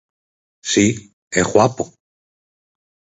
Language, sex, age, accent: Galician, male, 40-49, Central (gheada)